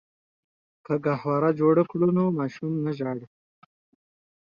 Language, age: Pashto, 19-29